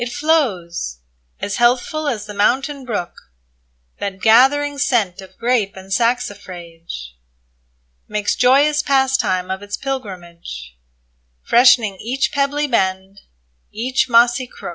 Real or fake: real